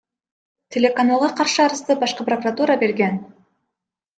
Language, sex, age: Kyrgyz, female, 19-29